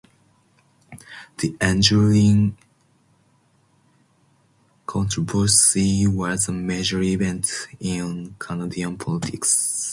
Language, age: English, 19-29